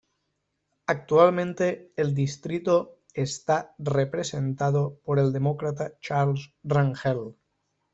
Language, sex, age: Spanish, male, 30-39